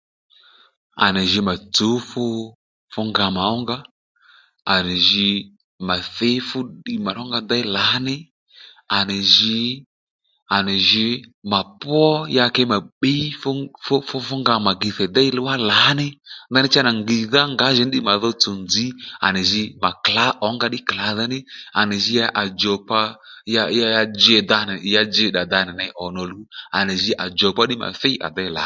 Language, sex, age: Lendu, male, 30-39